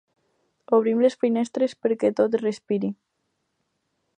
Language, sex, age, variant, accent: Catalan, female, under 19, Alacantí, valencià